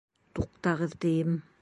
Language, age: Bashkir, 60-69